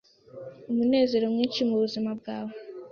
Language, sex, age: Kinyarwanda, female, 19-29